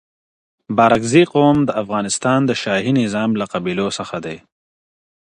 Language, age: Pashto, 30-39